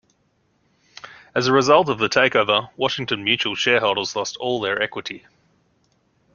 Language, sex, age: English, male, 19-29